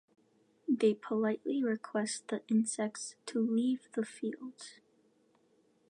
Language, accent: English, United States English